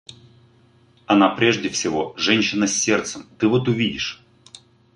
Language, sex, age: Russian, male, 40-49